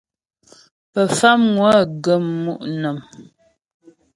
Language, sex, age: Ghomala, female, 30-39